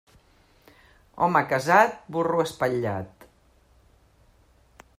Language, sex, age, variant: Catalan, female, 50-59, Central